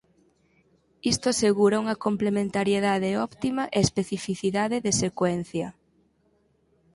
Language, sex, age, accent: Galician, female, 19-29, Normativo (estándar)